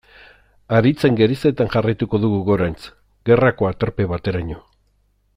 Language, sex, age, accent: Basque, male, 50-59, Erdialdekoa edo Nafarra (Gipuzkoa, Nafarroa)